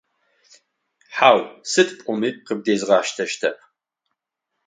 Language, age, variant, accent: Adyghe, 40-49, Адыгабзэ (Кирил, пстэумэ зэдыряе), Бжъэдыгъу (Bjeduğ)